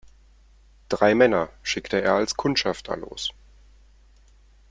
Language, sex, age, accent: German, male, 30-39, Deutschland Deutsch